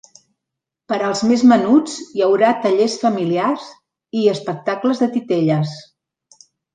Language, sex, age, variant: Catalan, female, 50-59, Central